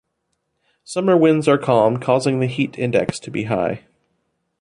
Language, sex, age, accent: English, male, 30-39, United States English